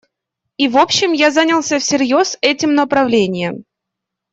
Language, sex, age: Russian, female, 19-29